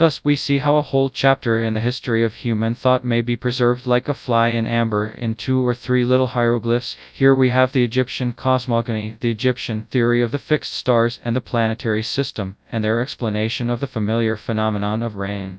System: TTS, FastPitch